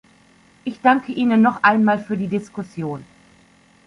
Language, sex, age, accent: German, female, 40-49, Deutschland Deutsch